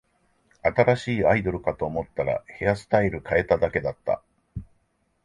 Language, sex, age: Japanese, male, 50-59